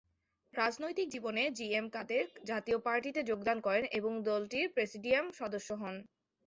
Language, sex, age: Bengali, female, 19-29